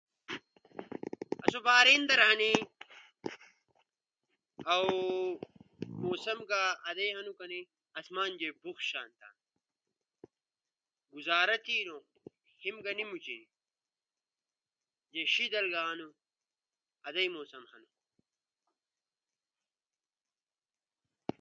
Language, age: Ushojo, under 19